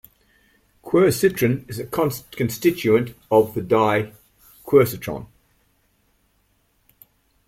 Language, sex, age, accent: English, male, 60-69, Australian English